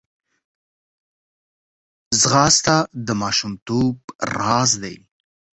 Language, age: Pashto, 30-39